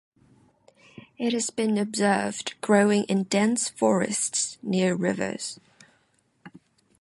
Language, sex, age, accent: English, female, 19-29, England English